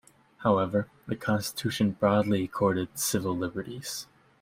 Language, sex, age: English, male, 19-29